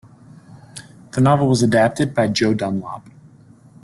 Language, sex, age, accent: English, male, 19-29, United States English